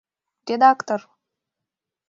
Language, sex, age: Mari, female, 19-29